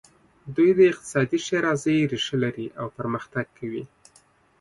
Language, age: Pashto, 30-39